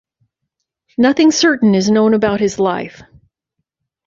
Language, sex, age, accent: English, female, 50-59, United States English